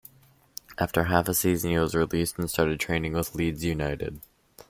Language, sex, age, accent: English, male, under 19, United States English